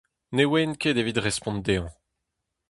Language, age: Breton, 30-39